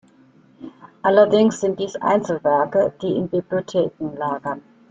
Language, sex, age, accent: German, female, 50-59, Deutschland Deutsch